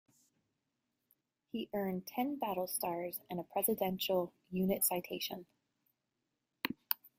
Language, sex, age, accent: English, female, 30-39, United States English